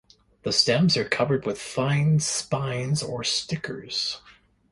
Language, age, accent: English, 60-69, Canadian English